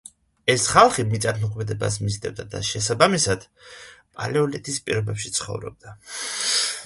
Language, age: Georgian, 30-39